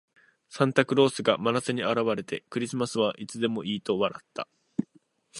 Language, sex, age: Japanese, male, 19-29